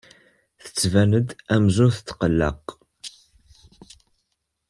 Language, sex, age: Kabyle, male, under 19